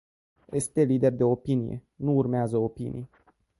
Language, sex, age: Romanian, male, 19-29